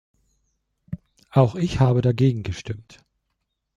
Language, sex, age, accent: German, male, 40-49, Deutschland Deutsch